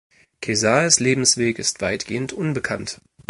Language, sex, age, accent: German, male, 19-29, Deutschland Deutsch